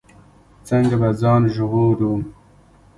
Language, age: Pashto, 19-29